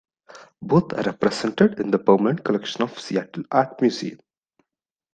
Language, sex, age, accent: English, male, 19-29, India and South Asia (India, Pakistan, Sri Lanka)